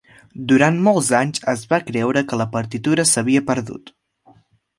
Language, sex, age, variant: Catalan, male, under 19, Central